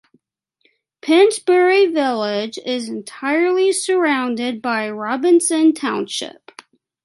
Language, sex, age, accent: English, female, 19-29, United States English